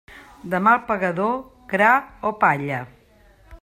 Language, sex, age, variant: Catalan, female, 50-59, Central